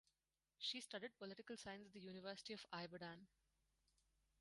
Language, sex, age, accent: English, female, 19-29, India and South Asia (India, Pakistan, Sri Lanka)